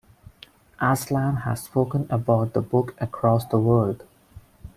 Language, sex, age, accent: English, male, 19-29, India and South Asia (India, Pakistan, Sri Lanka)